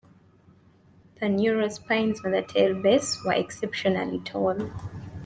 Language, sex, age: English, female, 19-29